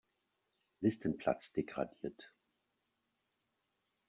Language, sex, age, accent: German, male, 50-59, Deutschland Deutsch